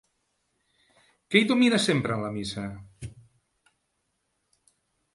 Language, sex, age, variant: Catalan, male, 50-59, Central